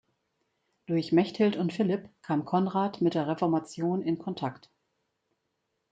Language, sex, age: German, female, 50-59